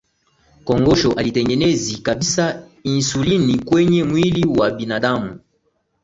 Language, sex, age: Swahili, male, 19-29